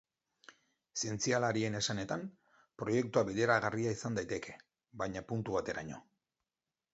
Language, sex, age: Basque, male, 50-59